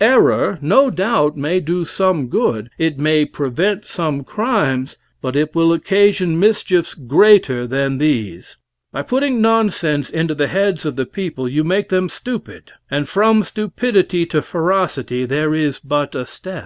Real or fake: real